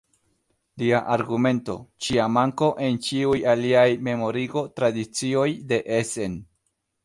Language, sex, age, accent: Esperanto, male, 19-29, Internacia